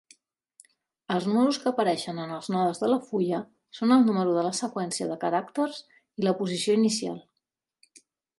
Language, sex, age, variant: Catalan, female, 40-49, Central